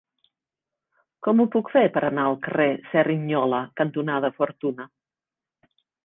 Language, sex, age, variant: Catalan, female, 50-59, Central